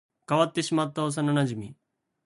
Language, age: Japanese, 19-29